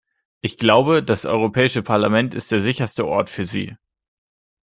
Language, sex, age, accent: German, male, 19-29, Deutschland Deutsch